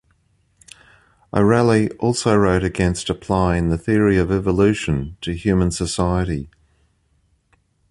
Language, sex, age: English, male, 50-59